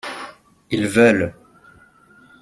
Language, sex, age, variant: French, male, 30-39, Français de métropole